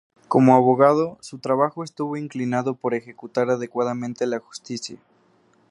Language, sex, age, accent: Spanish, male, 19-29, México